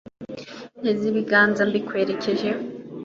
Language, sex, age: Kinyarwanda, female, 19-29